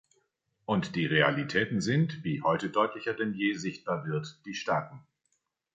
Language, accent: German, Deutschland Deutsch